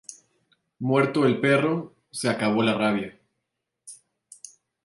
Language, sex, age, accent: Spanish, male, 30-39, México